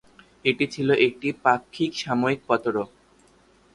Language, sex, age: Bengali, male, under 19